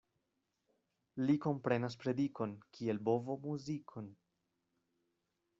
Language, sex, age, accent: Esperanto, male, 19-29, Internacia